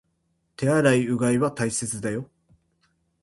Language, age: Japanese, 19-29